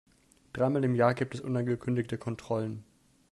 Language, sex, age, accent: German, male, 19-29, Deutschland Deutsch